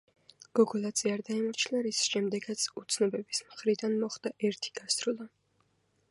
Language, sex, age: Georgian, female, 19-29